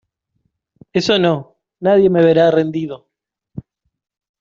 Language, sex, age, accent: Spanish, male, 30-39, Rioplatense: Argentina, Uruguay, este de Bolivia, Paraguay